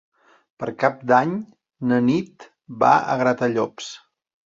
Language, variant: Catalan, Central